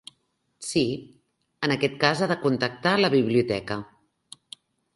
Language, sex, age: Catalan, female, 50-59